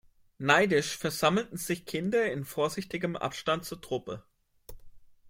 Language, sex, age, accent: German, male, 19-29, Deutschland Deutsch